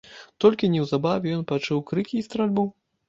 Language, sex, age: Belarusian, male, 30-39